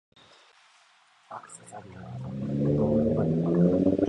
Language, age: Japanese, 19-29